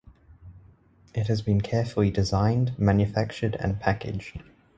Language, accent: English, Australian English